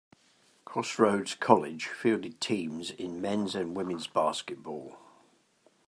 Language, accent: English, England English